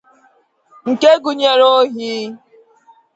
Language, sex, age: Igbo, female, 19-29